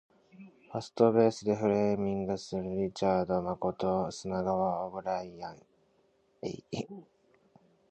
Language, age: Japanese, 19-29